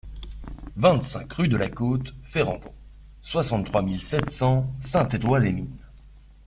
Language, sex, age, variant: French, male, 30-39, Français de métropole